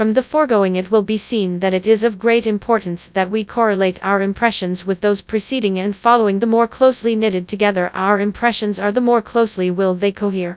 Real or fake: fake